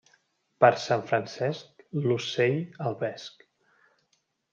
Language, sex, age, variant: Catalan, male, 30-39, Central